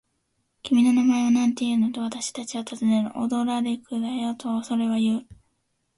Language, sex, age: Japanese, female, 19-29